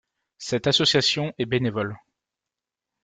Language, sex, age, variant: French, male, 19-29, Français de métropole